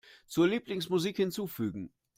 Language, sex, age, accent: German, male, 50-59, Deutschland Deutsch